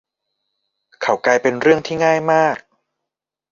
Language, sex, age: Thai, male, 19-29